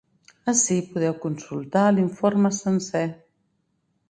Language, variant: Catalan, Central